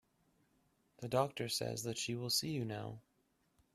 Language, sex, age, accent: English, male, 40-49, Canadian English